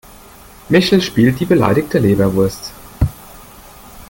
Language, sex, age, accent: German, male, 40-49, Deutschland Deutsch